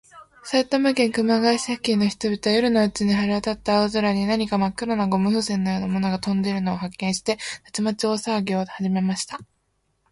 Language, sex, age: Japanese, female, 19-29